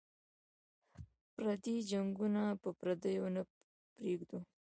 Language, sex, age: Pashto, female, 19-29